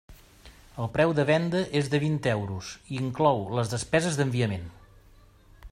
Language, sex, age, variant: Catalan, male, 50-59, Central